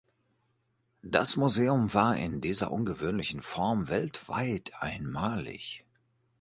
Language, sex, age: German, male, 40-49